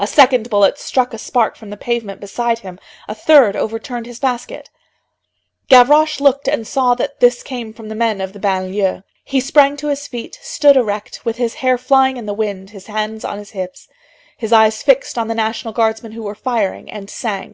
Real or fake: real